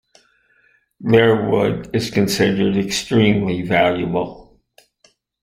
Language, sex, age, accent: English, male, 60-69, United States English